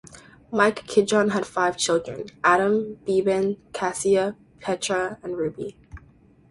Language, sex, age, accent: English, female, 19-29, United States English